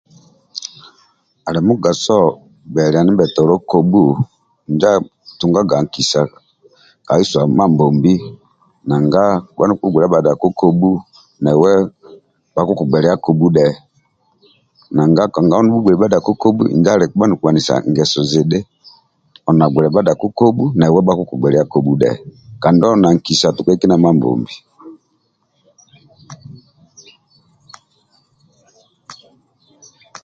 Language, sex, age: Amba (Uganda), male, 50-59